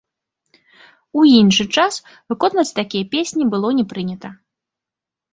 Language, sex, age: Belarusian, female, 30-39